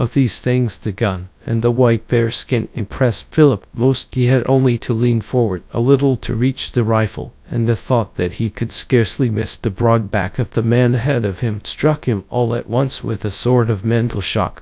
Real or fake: fake